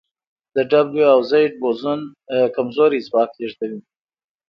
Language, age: Pashto, 30-39